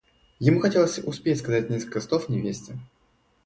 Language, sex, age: Russian, male, 19-29